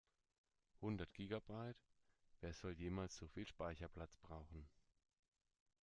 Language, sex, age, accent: German, male, 30-39, Deutschland Deutsch